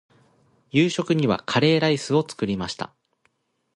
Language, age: Japanese, 40-49